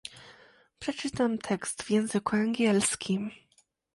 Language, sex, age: Polish, female, 19-29